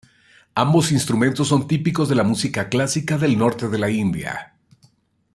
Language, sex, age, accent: Spanish, male, 40-49, México